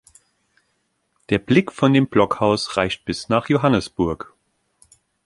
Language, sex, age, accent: German, male, 30-39, Deutschland Deutsch